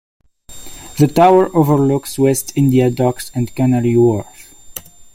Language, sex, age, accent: English, male, 19-29, United States English